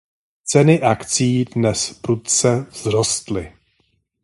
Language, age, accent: Czech, 40-49, pražský